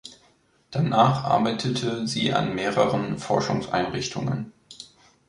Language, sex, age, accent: German, male, 19-29, Deutschland Deutsch